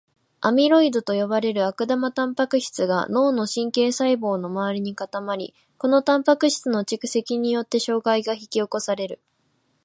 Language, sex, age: Japanese, female, 19-29